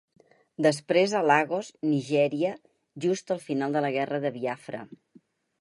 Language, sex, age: Catalan, female, 60-69